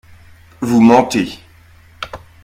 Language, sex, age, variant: French, male, 30-39, Français de métropole